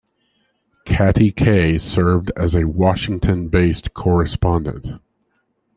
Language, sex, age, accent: English, male, 30-39, United States English